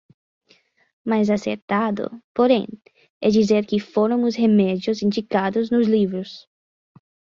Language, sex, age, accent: Portuguese, female, 19-29, Gaucho